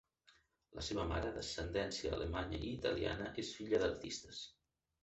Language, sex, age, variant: Catalan, male, 50-59, Central